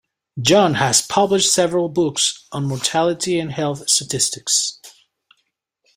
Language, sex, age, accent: English, male, 30-39, United States English